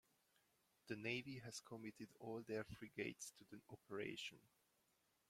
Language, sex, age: English, male, 30-39